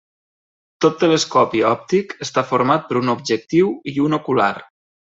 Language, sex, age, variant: Catalan, male, 19-29, Nord-Occidental